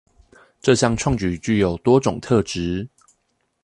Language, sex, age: Chinese, male, 19-29